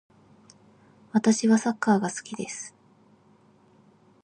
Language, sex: Japanese, female